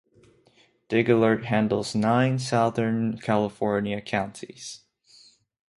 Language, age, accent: English, under 19, Canadian English